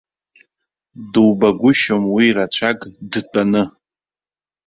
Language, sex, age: Abkhazian, male, 30-39